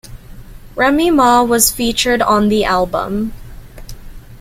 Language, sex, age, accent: English, female, under 19, Canadian English